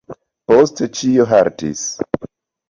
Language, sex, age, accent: Esperanto, male, 30-39, Internacia